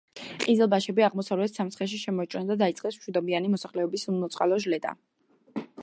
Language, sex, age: Georgian, female, under 19